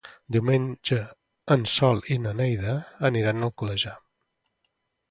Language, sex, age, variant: Catalan, male, 50-59, Central